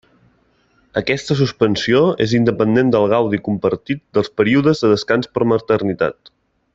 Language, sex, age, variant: Catalan, male, 19-29, Central